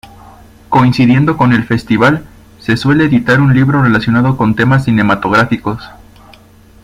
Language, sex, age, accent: Spanish, male, 19-29, México